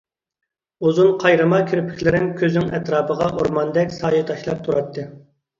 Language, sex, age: Uyghur, male, 30-39